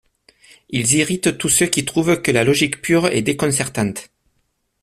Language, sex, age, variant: French, male, 30-39, Français de métropole